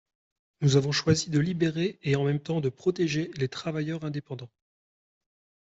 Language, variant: French, Français de métropole